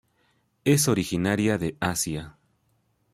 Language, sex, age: Spanish, male, 40-49